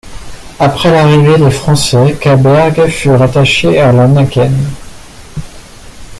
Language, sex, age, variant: French, male, 30-39, Français de métropole